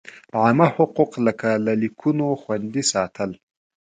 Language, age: Pashto, 19-29